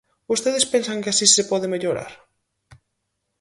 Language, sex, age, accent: Galician, female, 19-29, Atlántico (seseo e gheada)